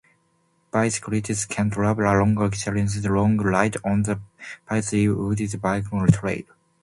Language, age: English, 19-29